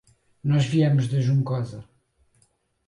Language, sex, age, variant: Portuguese, male, 30-39, Portuguese (Portugal)